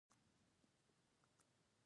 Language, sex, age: Pashto, female, 19-29